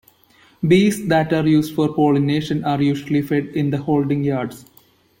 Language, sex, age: English, male, 19-29